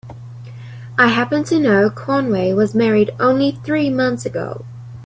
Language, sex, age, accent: English, female, under 19, Southern African (South Africa, Zimbabwe, Namibia)